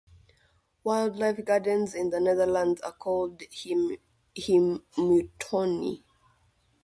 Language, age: English, 40-49